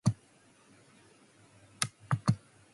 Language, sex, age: English, female, 19-29